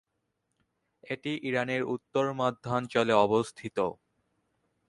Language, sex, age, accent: Bengali, male, 19-29, fluent